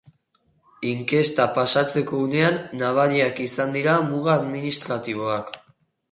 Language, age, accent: Basque, under 19, Erdialdekoa edo Nafarra (Gipuzkoa, Nafarroa)